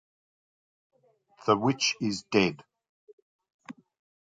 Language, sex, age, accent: English, male, 60-69, Australian English